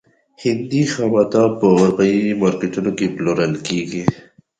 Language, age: Pashto, 19-29